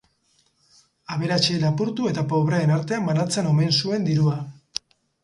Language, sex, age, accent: Basque, male, 50-59, Mendebalekoa (Araba, Bizkaia, Gipuzkoako mendebaleko herri batzuk)